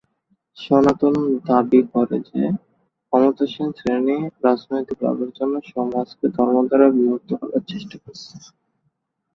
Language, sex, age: Bengali, male, 19-29